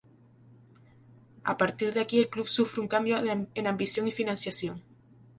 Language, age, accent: Spanish, 19-29, España: Islas Canarias